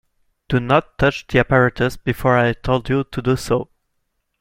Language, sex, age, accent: English, male, 19-29, United States English